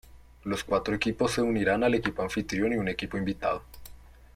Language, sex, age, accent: Spanish, male, 19-29, Andino-Pacífico: Colombia, Perú, Ecuador, oeste de Bolivia y Venezuela andina